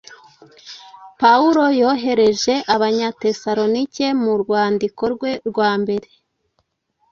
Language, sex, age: Kinyarwanda, female, 19-29